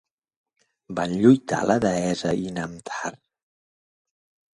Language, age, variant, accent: Catalan, 40-49, Central, central